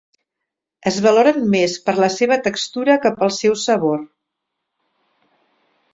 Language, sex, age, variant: Catalan, female, 50-59, Septentrional